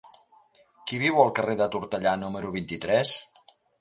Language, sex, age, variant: Catalan, male, 60-69, Central